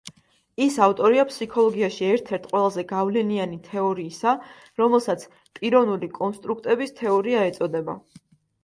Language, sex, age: Georgian, female, 19-29